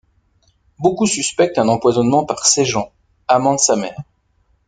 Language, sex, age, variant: French, male, 40-49, Français de métropole